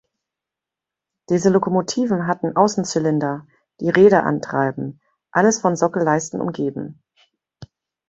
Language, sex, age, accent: German, female, 30-39, Deutschland Deutsch